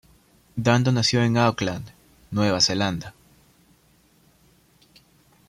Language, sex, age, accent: Spanish, male, 19-29, Andino-Pacífico: Colombia, Perú, Ecuador, oeste de Bolivia y Venezuela andina